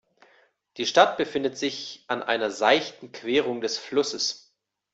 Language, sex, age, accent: German, male, 40-49, Deutschland Deutsch